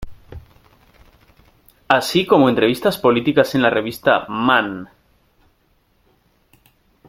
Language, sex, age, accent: Spanish, male, 30-39, España: Norte peninsular (Asturias, Castilla y León, Cantabria, País Vasco, Navarra, Aragón, La Rioja, Guadalajara, Cuenca)